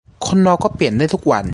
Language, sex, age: Thai, male, 19-29